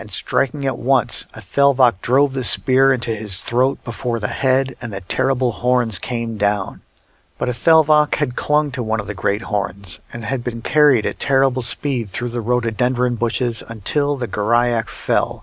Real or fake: real